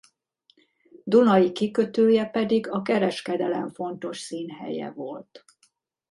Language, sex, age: Hungarian, female, 50-59